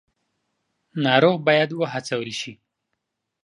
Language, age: Pashto, 19-29